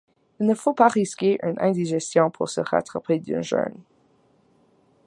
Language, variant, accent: French, Français d'Amérique du Nord, Français du Canada